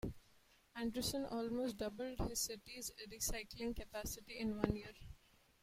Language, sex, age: English, female, 19-29